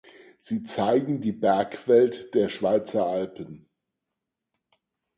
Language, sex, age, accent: German, male, 50-59, Deutschland Deutsch